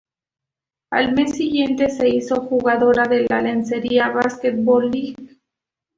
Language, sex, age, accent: Spanish, female, 30-39, México